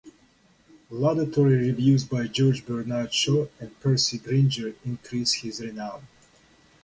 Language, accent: English, Russian